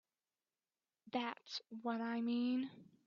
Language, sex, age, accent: English, female, 19-29, United States English